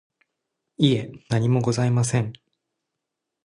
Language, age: Japanese, 19-29